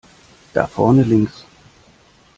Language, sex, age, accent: German, male, 30-39, Deutschland Deutsch